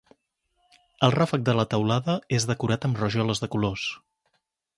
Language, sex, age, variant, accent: Catalan, male, 40-49, Central, central